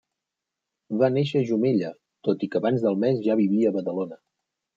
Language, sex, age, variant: Catalan, male, 30-39, Central